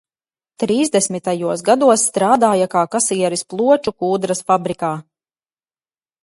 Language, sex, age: Latvian, female, 30-39